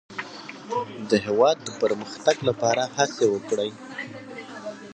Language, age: Pashto, 19-29